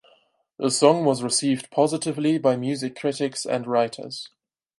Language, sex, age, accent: English, male, 19-29, England English; German English